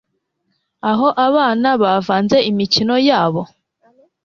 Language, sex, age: Kinyarwanda, female, 19-29